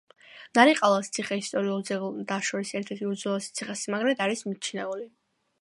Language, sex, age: Georgian, female, under 19